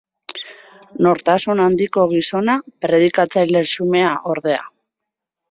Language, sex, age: Basque, female, 40-49